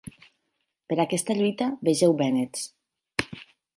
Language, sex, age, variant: Catalan, female, 40-49, Nord-Occidental